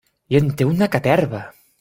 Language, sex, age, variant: Catalan, male, 30-39, Central